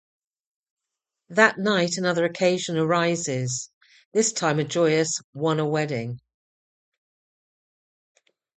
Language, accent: English, England English